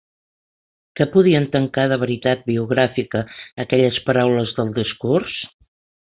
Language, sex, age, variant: Catalan, female, 60-69, Central